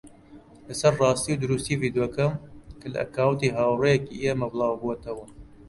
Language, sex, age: Central Kurdish, male, 30-39